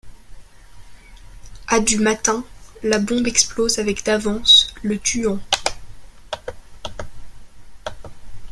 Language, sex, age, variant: French, female, under 19, Français de métropole